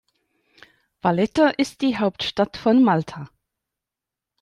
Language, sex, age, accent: German, male, 40-49, Deutschland Deutsch